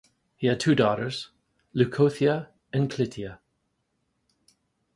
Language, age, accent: English, 40-49, United States English